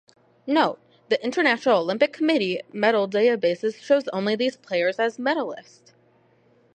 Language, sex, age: English, female, under 19